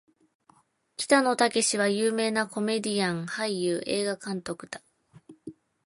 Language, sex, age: Japanese, female, 19-29